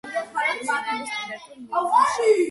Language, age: Georgian, 30-39